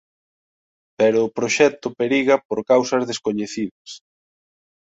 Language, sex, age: Galician, male, 30-39